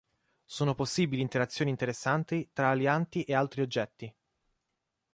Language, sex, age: Italian, male, 19-29